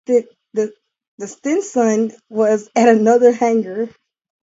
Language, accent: English, United States English